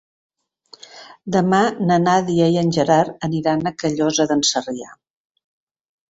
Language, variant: Catalan, Central